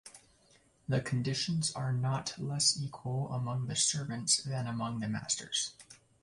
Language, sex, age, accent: English, male, 19-29, United States English